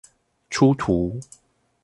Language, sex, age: Chinese, male, 19-29